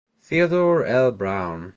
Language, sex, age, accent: English, male, under 19, England English